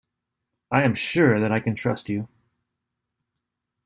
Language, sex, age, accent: English, male, 30-39, United States English